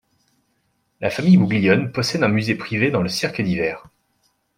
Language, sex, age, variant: French, male, 19-29, Français de métropole